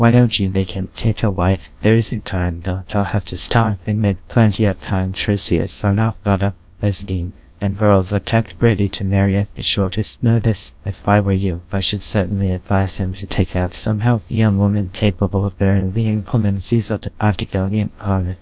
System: TTS, GlowTTS